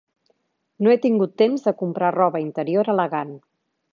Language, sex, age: Catalan, female, 50-59